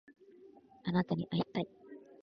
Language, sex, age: Japanese, female, 19-29